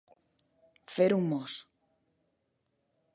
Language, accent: Catalan, valencià